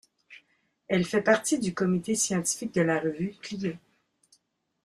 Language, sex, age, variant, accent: French, female, 50-59, Français d'Amérique du Nord, Français du Canada